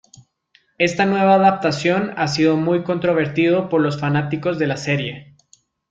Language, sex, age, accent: Spanish, male, 19-29, Andino-Pacífico: Colombia, Perú, Ecuador, oeste de Bolivia y Venezuela andina